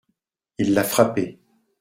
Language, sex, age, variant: French, male, 40-49, Français de métropole